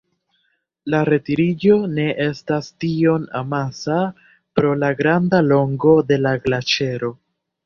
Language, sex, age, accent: Esperanto, male, 19-29, Internacia